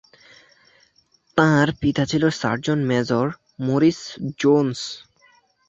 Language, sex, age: Bengali, male, under 19